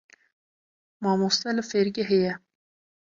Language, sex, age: Kurdish, female, 19-29